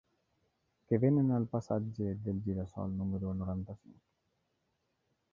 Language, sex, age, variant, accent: Catalan, male, 19-29, Valencià central, valencià